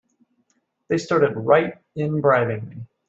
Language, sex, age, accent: English, male, 19-29, United States English